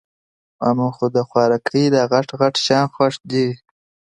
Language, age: Pashto, under 19